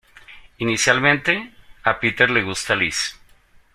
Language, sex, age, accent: Spanish, male, 40-49, Andino-Pacífico: Colombia, Perú, Ecuador, oeste de Bolivia y Venezuela andina